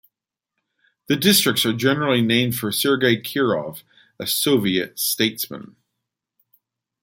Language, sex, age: English, male, 50-59